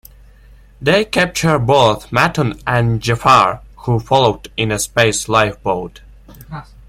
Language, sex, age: English, male, under 19